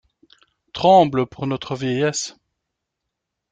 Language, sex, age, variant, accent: French, male, 30-39, Français d'Europe, Français de Belgique